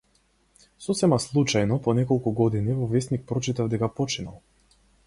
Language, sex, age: Macedonian, male, 19-29